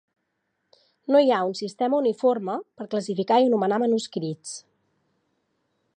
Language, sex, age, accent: Catalan, female, 30-39, central; nord-occidental